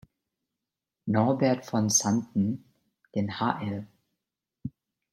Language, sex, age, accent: German, male, 30-39, Deutschland Deutsch